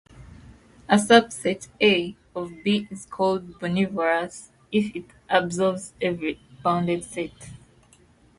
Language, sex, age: English, female, 19-29